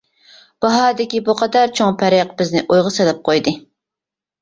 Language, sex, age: Uyghur, female, 19-29